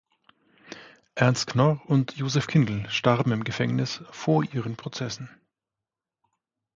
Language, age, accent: German, 40-49, Deutschland Deutsch